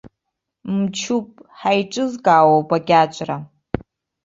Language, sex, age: Abkhazian, female, 30-39